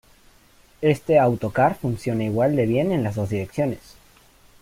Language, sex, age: Spanish, male, under 19